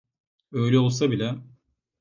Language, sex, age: Turkish, male, 19-29